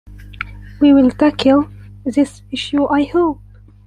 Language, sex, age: English, female, 19-29